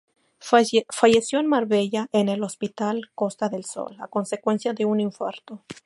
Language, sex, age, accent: Spanish, female, 30-39, México